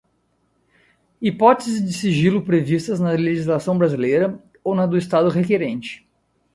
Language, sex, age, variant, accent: Portuguese, male, 30-39, Portuguese (Brasil), Gaucho